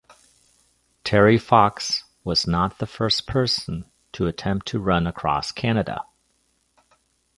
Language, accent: English, United States English